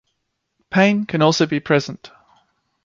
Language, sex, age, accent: English, male, 30-39, Australian English